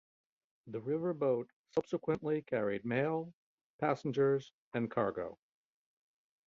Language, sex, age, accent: English, male, 50-59, United States English